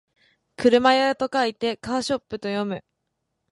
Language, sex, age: Japanese, female, 19-29